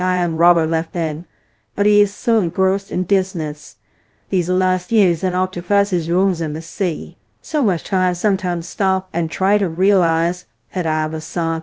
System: TTS, VITS